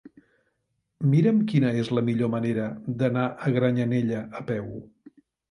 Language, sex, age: Catalan, male, 60-69